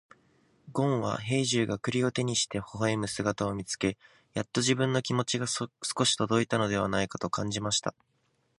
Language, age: Japanese, 19-29